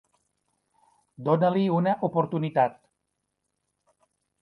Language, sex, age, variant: Catalan, male, 50-59, Nord-Occidental